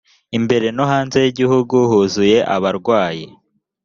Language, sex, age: Kinyarwanda, male, under 19